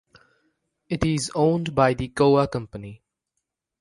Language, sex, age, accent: English, male, 19-29, India and South Asia (India, Pakistan, Sri Lanka)